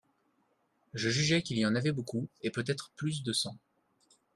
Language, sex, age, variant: French, male, 19-29, Français de métropole